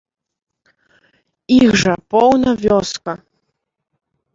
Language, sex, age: Belarusian, female, 19-29